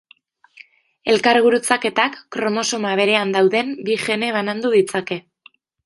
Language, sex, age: Basque, female, 19-29